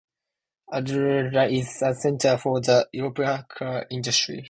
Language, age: English, 19-29